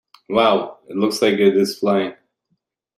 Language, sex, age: English, male, 30-39